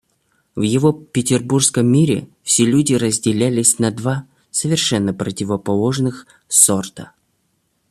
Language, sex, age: Russian, male, 19-29